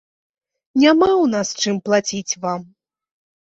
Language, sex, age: Belarusian, female, 19-29